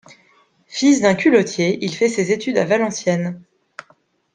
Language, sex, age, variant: French, female, 30-39, Français de métropole